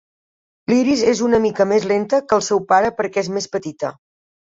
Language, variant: Catalan, Central